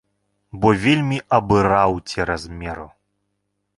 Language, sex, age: Belarusian, male, 19-29